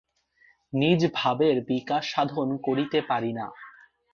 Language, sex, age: Bengali, male, 19-29